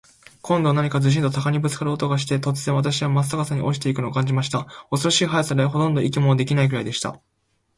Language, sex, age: Japanese, male, 19-29